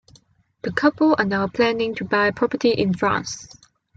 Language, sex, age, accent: English, female, 19-29, Hong Kong English